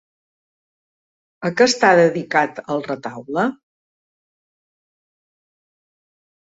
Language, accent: Catalan, mallorquí